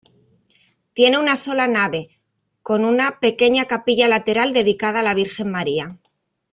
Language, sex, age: Spanish, female, 40-49